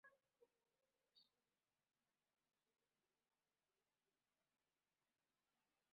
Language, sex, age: Spanish, female, 30-39